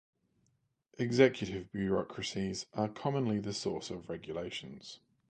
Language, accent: English, Australian English